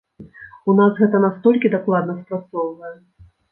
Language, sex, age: Belarusian, female, 40-49